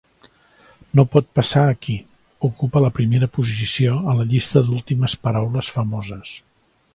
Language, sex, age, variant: Catalan, male, 60-69, Central